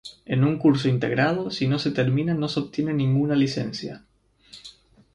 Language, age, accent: Spanish, 19-29, España: Islas Canarias